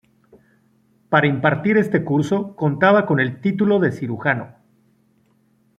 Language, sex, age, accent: Spanish, male, 40-49, México